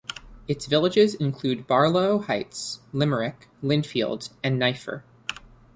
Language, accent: English, United States English